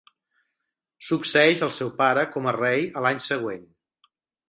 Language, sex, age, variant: Catalan, male, 50-59, Central